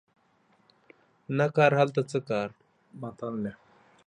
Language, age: Pashto, 30-39